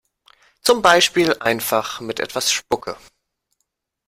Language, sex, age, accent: German, male, 19-29, Deutschland Deutsch